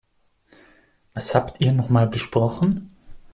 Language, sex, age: German, male, 30-39